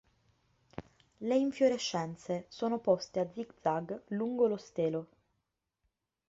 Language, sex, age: Italian, female, 19-29